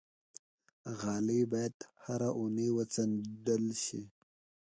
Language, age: Pashto, 19-29